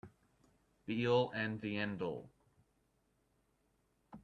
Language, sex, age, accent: English, male, 19-29, Australian English